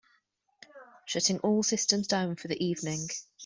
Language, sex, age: English, female, 30-39